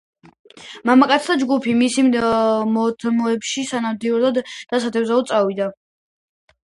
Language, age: Georgian, under 19